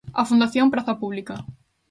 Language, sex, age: Galician, female, 19-29